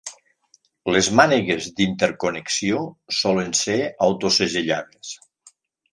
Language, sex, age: Catalan, male, 60-69